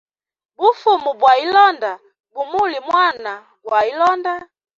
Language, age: Hemba, 30-39